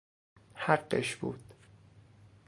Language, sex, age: Persian, male, 19-29